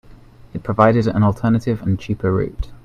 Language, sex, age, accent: English, male, 19-29, England English